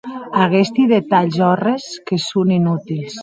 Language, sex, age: Occitan, female, 40-49